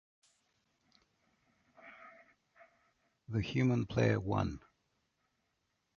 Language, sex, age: English, male, 40-49